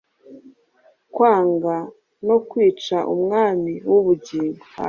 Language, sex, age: Kinyarwanda, female, 19-29